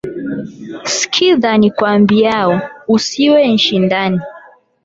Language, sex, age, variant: Swahili, female, 19-29, Kiswahili cha Bara ya Tanzania